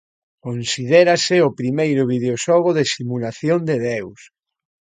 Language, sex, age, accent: Galician, male, 60-69, Atlántico (seseo e gheada)